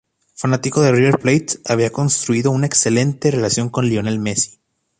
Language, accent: Spanish, México